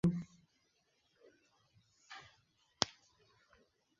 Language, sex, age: Bengali, male, 19-29